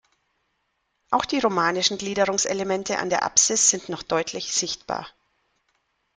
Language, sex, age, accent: German, female, 40-49, Deutschland Deutsch